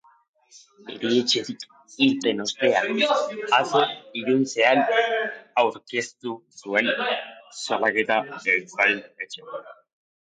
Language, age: Basque, under 19